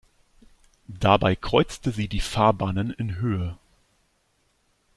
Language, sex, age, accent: German, male, 30-39, Deutschland Deutsch